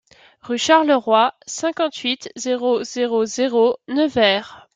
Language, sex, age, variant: French, female, 19-29, Français de métropole